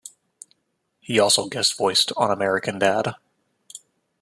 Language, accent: English, United States English